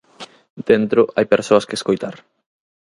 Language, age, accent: Galician, 19-29, Normativo (estándar)